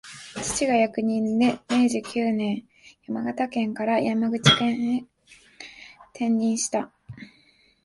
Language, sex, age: Japanese, female, 19-29